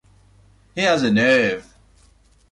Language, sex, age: English, male, 19-29